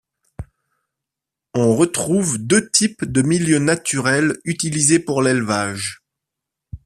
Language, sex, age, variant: French, male, 30-39, Français de métropole